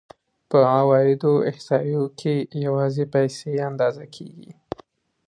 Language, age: Pashto, 19-29